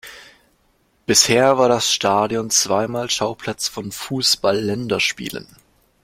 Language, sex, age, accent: German, male, under 19, Deutschland Deutsch